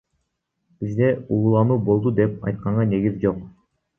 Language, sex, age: Kyrgyz, male, 19-29